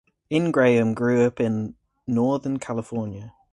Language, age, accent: English, 30-39, England English